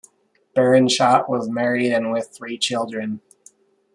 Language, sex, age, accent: English, male, 30-39, United States English